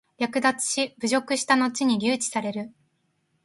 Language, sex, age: Japanese, female, 19-29